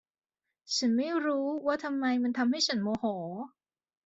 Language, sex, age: Thai, female, 30-39